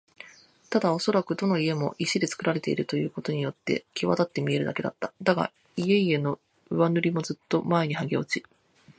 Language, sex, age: Japanese, female, 30-39